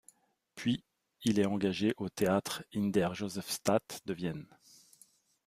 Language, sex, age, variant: French, male, 40-49, Français de métropole